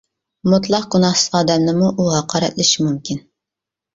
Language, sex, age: Uyghur, female, 19-29